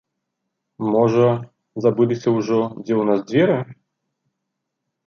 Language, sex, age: Belarusian, male, 30-39